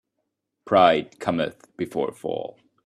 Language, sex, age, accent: English, male, 30-39, United States English